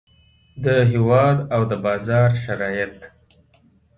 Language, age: Pashto, 19-29